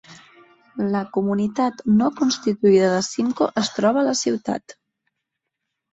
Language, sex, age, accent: Catalan, female, 30-39, central; nord-occidental